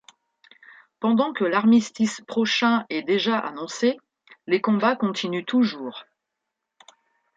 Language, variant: French, Français de métropole